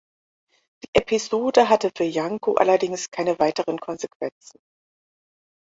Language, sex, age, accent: German, female, 30-39, Deutschland Deutsch